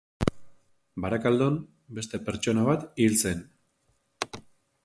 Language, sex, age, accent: Basque, male, 30-39, Erdialdekoa edo Nafarra (Gipuzkoa, Nafarroa)